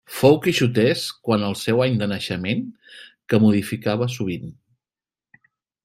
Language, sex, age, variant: Catalan, male, 40-49, Central